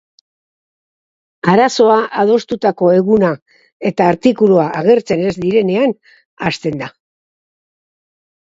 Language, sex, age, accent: Basque, male, 50-59, Erdialdekoa edo Nafarra (Gipuzkoa, Nafarroa)